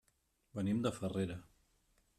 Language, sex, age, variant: Catalan, male, 40-49, Central